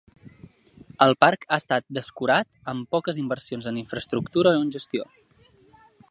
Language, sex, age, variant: Catalan, male, 19-29, Central